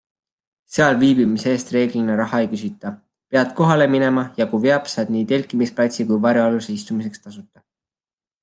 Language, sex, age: Estonian, male, 19-29